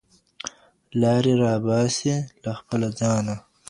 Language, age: Pashto, 19-29